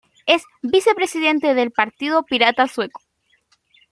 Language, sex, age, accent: Spanish, female, 19-29, Chileno: Chile, Cuyo